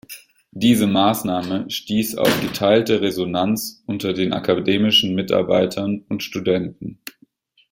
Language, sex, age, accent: German, male, 19-29, Deutschland Deutsch